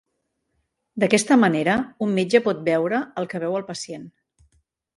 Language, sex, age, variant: Catalan, female, 50-59, Central